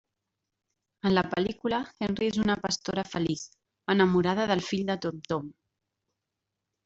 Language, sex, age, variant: Catalan, female, 30-39, Central